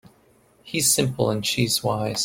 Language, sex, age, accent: English, male, 40-49, United States English